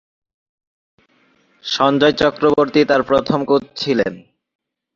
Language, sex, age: Bengali, male, 19-29